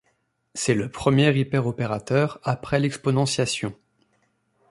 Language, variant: French, Français de métropole